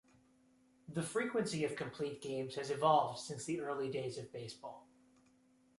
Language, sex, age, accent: English, male, 19-29, United States English